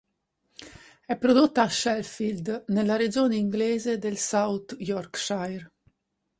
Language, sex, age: Italian, female, 30-39